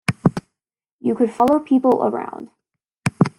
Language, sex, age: English, female, under 19